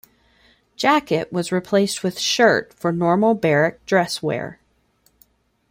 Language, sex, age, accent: English, female, 30-39, United States English